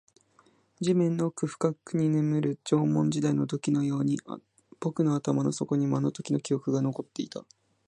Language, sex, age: Japanese, female, 90+